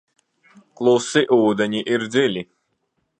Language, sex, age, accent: Latvian, male, under 19, Kurzeme